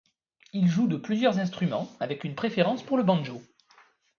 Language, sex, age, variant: French, male, 40-49, Français de métropole